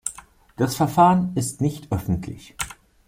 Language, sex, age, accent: German, male, 19-29, Deutschland Deutsch